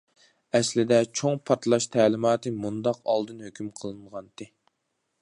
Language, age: Uyghur, 19-29